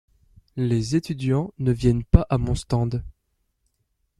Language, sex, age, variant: French, male, 19-29, Français de métropole